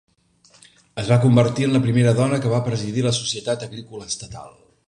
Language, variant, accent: Catalan, Central, central